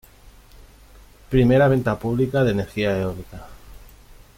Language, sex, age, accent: Spanish, male, 30-39, España: Centro-Sur peninsular (Madrid, Toledo, Castilla-La Mancha)